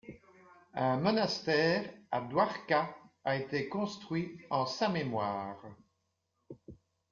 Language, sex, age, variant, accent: French, female, 60-69, Français d'Europe, Français de Belgique